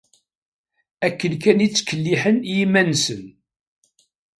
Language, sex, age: Kabyle, male, 70-79